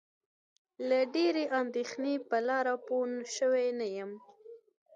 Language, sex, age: Pashto, female, under 19